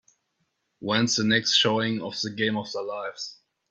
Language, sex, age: English, male, 19-29